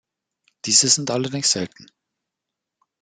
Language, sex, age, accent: German, male, 19-29, Deutschland Deutsch